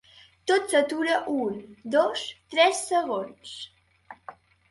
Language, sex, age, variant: Catalan, female, under 19, Central